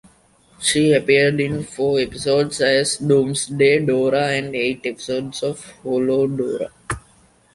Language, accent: English, India and South Asia (India, Pakistan, Sri Lanka)